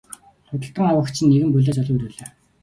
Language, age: Mongolian, 19-29